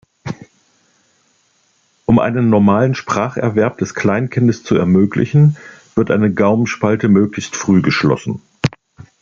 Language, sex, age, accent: German, male, 60-69, Deutschland Deutsch